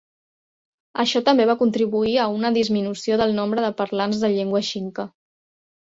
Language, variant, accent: Catalan, Central, Barceloní